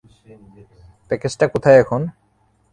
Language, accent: Bengali, প্রমিত; চলিত